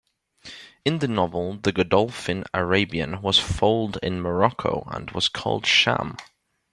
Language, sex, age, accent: English, male, 19-29, England English